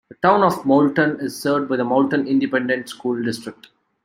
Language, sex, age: English, male, 30-39